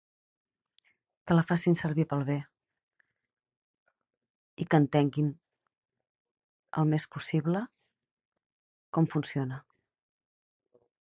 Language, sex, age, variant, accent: Catalan, female, 40-49, Central, Camp de Tarragona